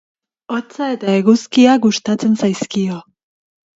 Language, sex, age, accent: Basque, female, 30-39, Mendebalekoa (Araba, Bizkaia, Gipuzkoako mendebaleko herri batzuk)